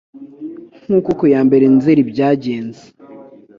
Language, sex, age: Kinyarwanda, male, under 19